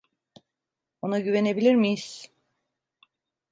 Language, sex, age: Turkish, female, 40-49